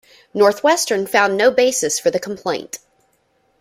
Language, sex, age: English, female, 30-39